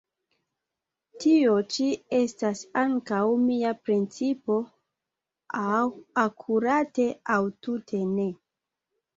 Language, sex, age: Esperanto, female, 19-29